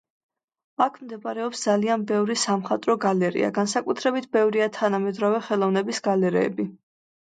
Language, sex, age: Georgian, female, 19-29